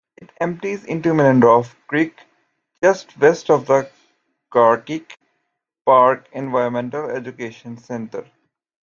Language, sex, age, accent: English, male, 19-29, United States English